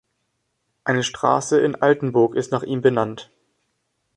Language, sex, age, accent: German, male, under 19, Deutschland Deutsch